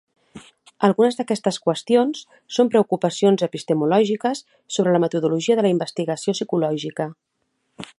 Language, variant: Catalan, Central